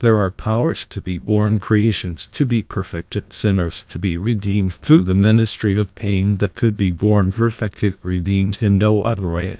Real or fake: fake